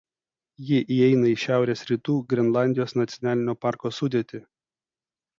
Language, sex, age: Lithuanian, male, 40-49